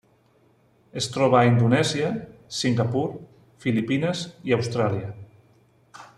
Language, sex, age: Catalan, male, 40-49